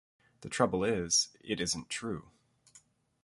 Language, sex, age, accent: English, male, 30-39, Canadian English